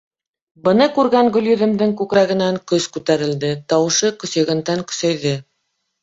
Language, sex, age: Bashkir, female, 30-39